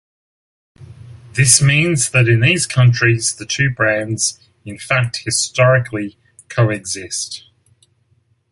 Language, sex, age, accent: English, male, 30-39, Australian English